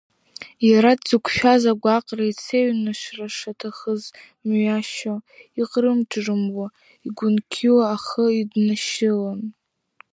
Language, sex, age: Abkhazian, female, under 19